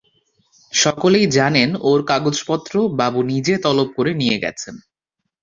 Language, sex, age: Bengali, male, 19-29